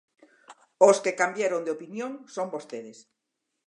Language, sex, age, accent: Galician, female, 60-69, Normativo (estándar)